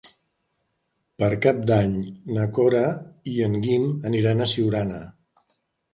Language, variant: Catalan, Central